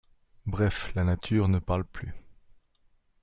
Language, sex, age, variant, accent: French, male, 30-39, Français d'Europe, Français de Suisse